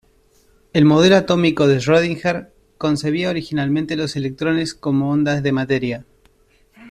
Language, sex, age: Spanish, male, 30-39